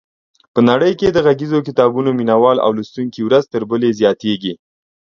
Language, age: Pashto, 30-39